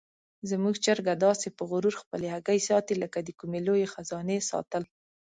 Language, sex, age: Pashto, female, 19-29